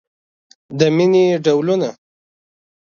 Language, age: Pashto, 19-29